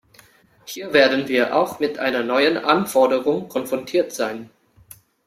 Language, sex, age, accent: German, male, 30-39, Deutschland Deutsch